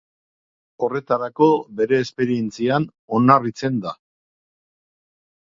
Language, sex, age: Basque, male, 60-69